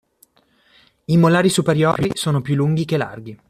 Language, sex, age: Italian, male, 19-29